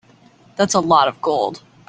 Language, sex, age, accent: English, female, 19-29, United States English